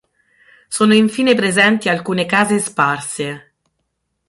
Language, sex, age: Italian, male, 30-39